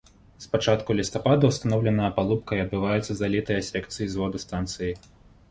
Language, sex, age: Belarusian, male, 19-29